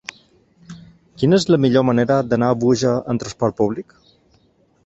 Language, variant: Catalan, Balear